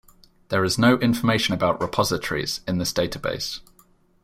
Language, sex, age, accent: English, male, 19-29, England English